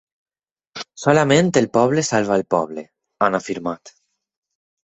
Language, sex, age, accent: Catalan, male, 30-39, valencià; valencià meridional